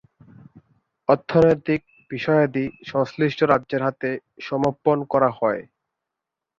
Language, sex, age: Bengali, male, 19-29